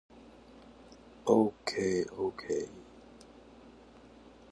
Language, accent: Chinese, 出生地：新北市